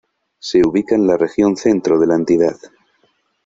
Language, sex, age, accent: Spanish, male, 30-39, España: Norte peninsular (Asturias, Castilla y León, Cantabria, País Vasco, Navarra, Aragón, La Rioja, Guadalajara, Cuenca)